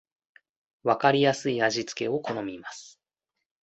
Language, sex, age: Japanese, male, 30-39